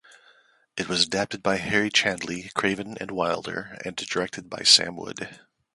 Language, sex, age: English, male, 40-49